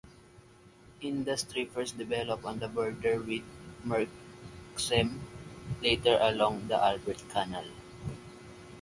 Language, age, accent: English, 19-29, Filipino